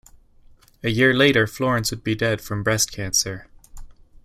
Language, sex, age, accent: English, male, 30-39, Canadian English